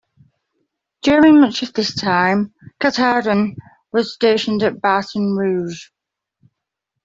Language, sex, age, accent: English, female, 40-49, England English